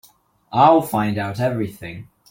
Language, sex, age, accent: English, male, under 19, England English